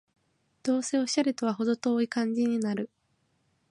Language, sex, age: Japanese, female, 19-29